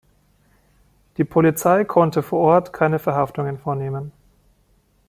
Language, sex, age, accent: German, female, 19-29, Deutschland Deutsch